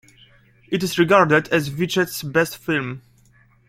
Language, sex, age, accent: English, male, 19-29, United States English